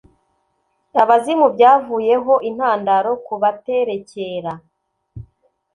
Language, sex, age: Kinyarwanda, female, 19-29